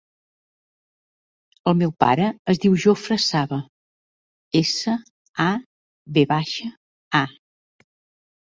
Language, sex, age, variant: Catalan, female, 60-69, Central